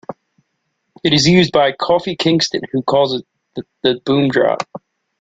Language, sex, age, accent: English, male, 19-29, United States English